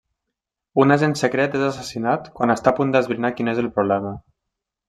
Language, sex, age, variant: Catalan, male, 19-29, Nord-Occidental